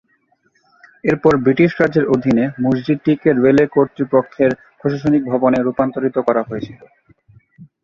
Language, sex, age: Bengali, male, 19-29